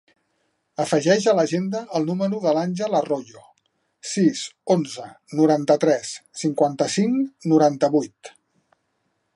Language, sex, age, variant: Catalan, male, 40-49, Central